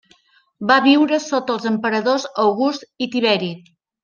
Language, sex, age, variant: Catalan, female, 50-59, Central